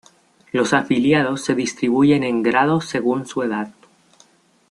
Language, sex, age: Spanish, male, 19-29